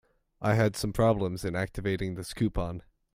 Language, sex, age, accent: English, male, under 19, United States English